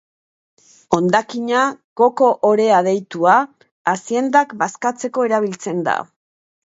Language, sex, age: Basque, female, 50-59